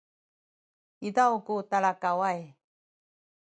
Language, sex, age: Sakizaya, female, 70-79